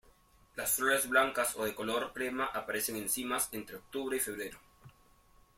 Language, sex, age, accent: Spanish, male, 30-39, Andino-Pacífico: Colombia, Perú, Ecuador, oeste de Bolivia y Venezuela andina